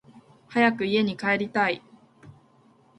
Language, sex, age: Japanese, female, 19-29